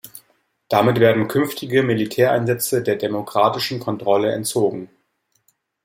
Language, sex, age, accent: German, male, 19-29, Deutschland Deutsch